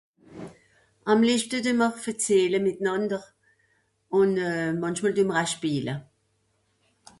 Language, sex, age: Swiss German, female, 70-79